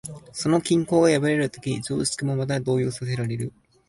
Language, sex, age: Japanese, male, 19-29